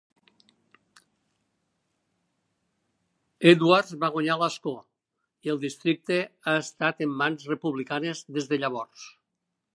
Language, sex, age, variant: Catalan, male, 60-69, Nord-Occidental